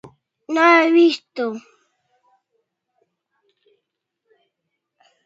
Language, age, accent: Spanish, under 19, Andino-Pacífico: Colombia, Perú, Ecuador, oeste de Bolivia y Venezuela andina